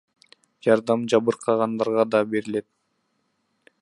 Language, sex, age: Kyrgyz, female, 19-29